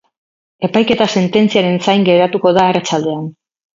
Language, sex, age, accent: Basque, female, 50-59, Erdialdekoa edo Nafarra (Gipuzkoa, Nafarroa)